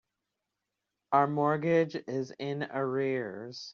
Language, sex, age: English, male, 19-29